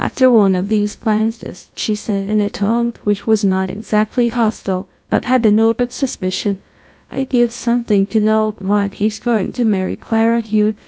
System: TTS, GlowTTS